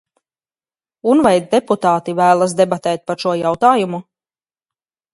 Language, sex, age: Latvian, female, 30-39